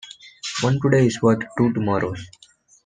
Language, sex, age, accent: English, male, 19-29, India and South Asia (India, Pakistan, Sri Lanka)